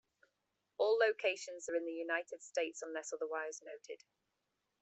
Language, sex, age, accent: English, female, 30-39, England English